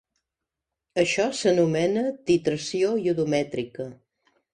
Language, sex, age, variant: Catalan, female, 50-59, Central